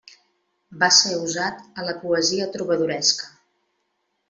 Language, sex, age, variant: Catalan, female, 40-49, Central